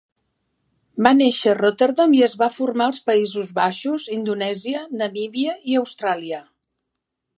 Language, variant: Catalan, Central